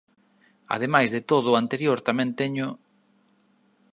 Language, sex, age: Galician, male, 40-49